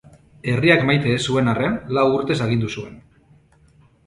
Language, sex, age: Basque, male, 40-49